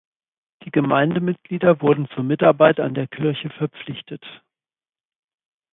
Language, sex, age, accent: German, male, 40-49, Deutschland Deutsch